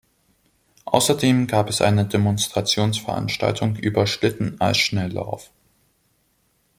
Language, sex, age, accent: German, male, 19-29, Deutschland Deutsch